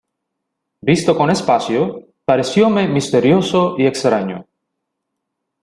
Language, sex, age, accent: Spanish, male, 30-39, Caribe: Cuba, Venezuela, Puerto Rico, República Dominicana, Panamá, Colombia caribeña, México caribeño, Costa del golfo de México